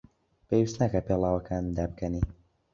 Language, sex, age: Central Kurdish, male, 19-29